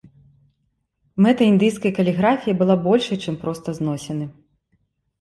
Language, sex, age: Belarusian, female, 30-39